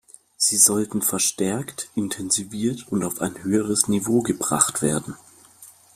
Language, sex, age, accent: German, male, 19-29, Deutschland Deutsch